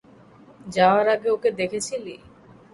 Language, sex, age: Bengali, female, 30-39